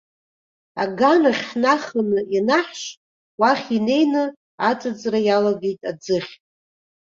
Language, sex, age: Abkhazian, female, 40-49